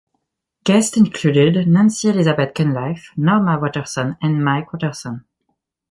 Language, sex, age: English, male, under 19